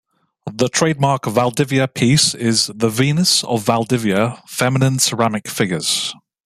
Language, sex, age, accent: English, male, 30-39, England English